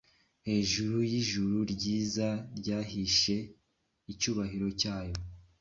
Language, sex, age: Kinyarwanda, male, 19-29